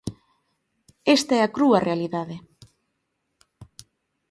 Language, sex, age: Galician, female, 19-29